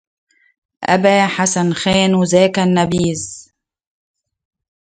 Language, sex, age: Arabic, female, 30-39